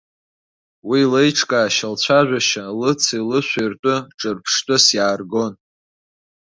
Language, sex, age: Abkhazian, male, under 19